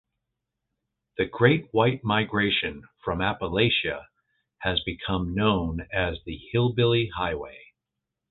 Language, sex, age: English, male, 50-59